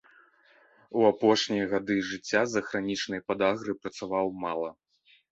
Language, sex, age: Belarusian, male, 30-39